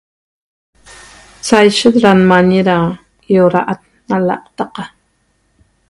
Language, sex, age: Toba, female, 40-49